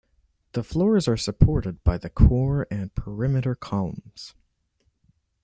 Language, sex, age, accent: English, male, under 19, Canadian English